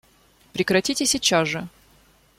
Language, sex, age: Russian, female, 19-29